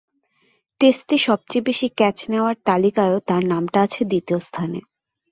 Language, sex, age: Bengali, female, 19-29